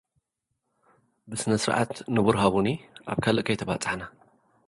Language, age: Tigrinya, 40-49